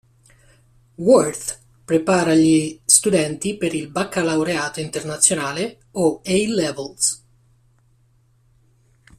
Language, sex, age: Italian, male, 30-39